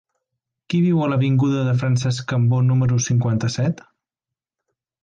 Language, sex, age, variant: Catalan, male, 19-29, Central